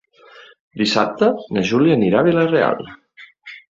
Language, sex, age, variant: Catalan, male, 30-39, Central